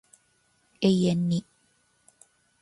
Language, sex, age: Japanese, female, 50-59